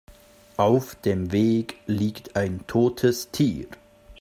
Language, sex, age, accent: German, male, 30-39, Schweizerdeutsch